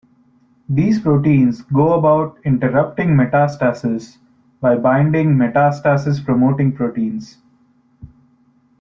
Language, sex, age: English, male, 19-29